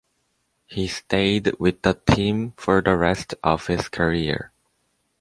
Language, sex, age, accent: English, male, under 19, United States English